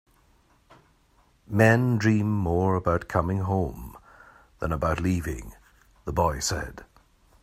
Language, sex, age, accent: English, male, 60-69, Scottish English